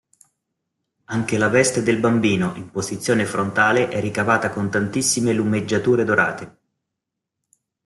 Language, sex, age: Italian, male, 30-39